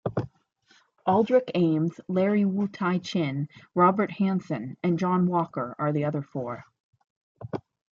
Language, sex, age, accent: English, female, 30-39, United States English